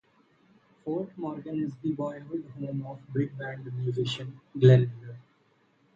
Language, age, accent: English, 30-39, India and South Asia (India, Pakistan, Sri Lanka)